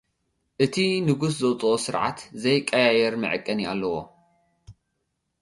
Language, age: Tigrinya, 19-29